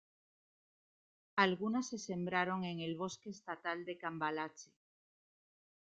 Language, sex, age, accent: Spanish, female, 30-39, España: Norte peninsular (Asturias, Castilla y León, Cantabria, País Vasco, Navarra, Aragón, La Rioja, Guadalajara, Cuenca)